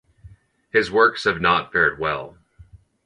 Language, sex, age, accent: English, male, 30-39, United States English